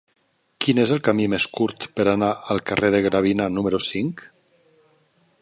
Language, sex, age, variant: Catalan, male, 50-59, Nord-Occidental